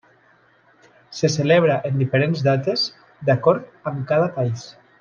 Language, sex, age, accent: Catalan, male, 30-39, valencià